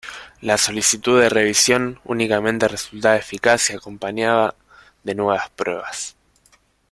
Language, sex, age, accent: Spanish, male, 19-29, Rioplatense: Argentina, Uruguay, este de Bolivia, Paraguay